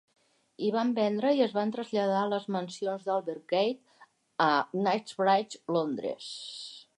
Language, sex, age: Catalan, female, 60-69